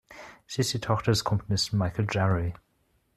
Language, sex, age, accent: German, male, 30-39, Deutschland Deutsch